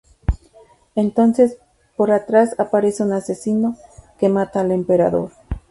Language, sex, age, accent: Spanish, female, 40-49, México